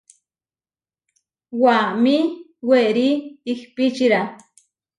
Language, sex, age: Huarijio, female, 30-39